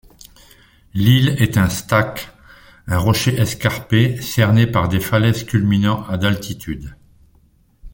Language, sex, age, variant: French, male, 60-69, Français de métropole